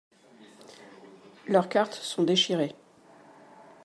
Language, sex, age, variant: French, female, 40-49, Français de métropole